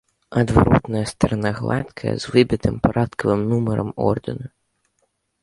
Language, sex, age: Belarusian, male, under 19